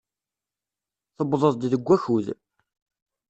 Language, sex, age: Kabyle, male, 30-39